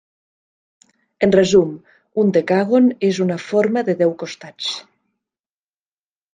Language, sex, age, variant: Catalan, female, 50-59, Nord-Occidental